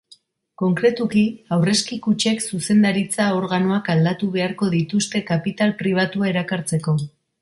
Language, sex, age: Basque, female, 40-49